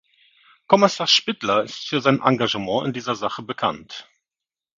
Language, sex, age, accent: German, male, 40-49, Deutschland Deutsch